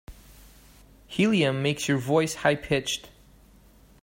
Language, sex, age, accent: English, male, 30-39, United States English